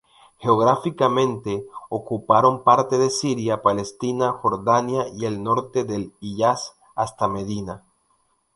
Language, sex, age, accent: Spanish, male, 19-29, Andino-Pacífico: Colombia, Perú, Ecuador, oeste de Bolivia y Venezuela andina